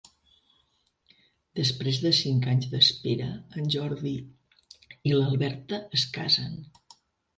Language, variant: Catalan, Central